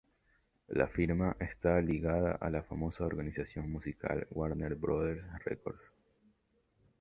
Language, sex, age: Spanish, male, under 19